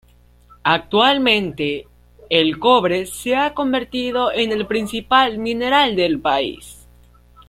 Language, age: Spanish, under 19